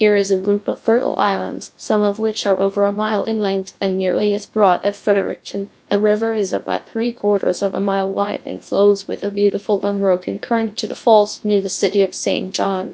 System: TTS, GlowTTS